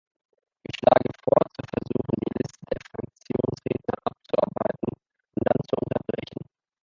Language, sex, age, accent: German, male, under 19, Deutschland Deutsch